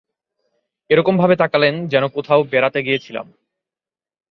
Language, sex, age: Bengali, male, under 19